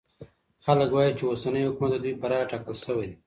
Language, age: Pashto, 30-39